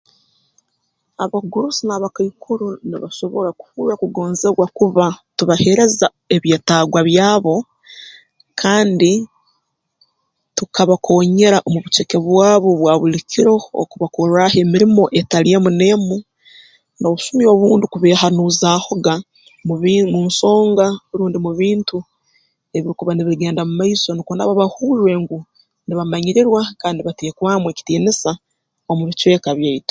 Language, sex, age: Tooro, female, 19-29